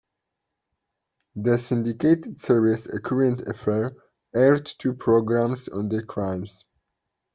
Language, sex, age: English, male, 19-29